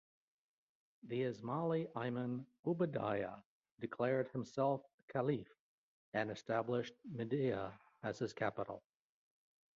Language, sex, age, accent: English, male, 50-59, United States English